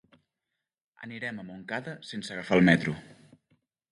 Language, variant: Catalan, Central